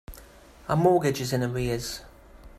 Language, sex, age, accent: English, male, 50-59, Welsh English